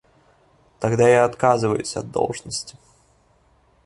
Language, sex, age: Russian, male, 19-29